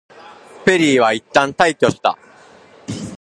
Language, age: Japanese, 19-29